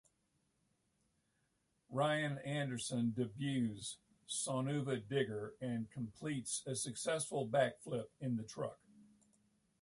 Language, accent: English, United States English